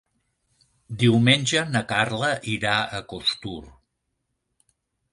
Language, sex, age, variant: Catalan, male, 70-79, Central